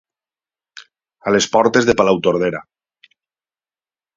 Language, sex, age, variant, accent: Catalan, male, 40-49, Valencià septentrional, valencià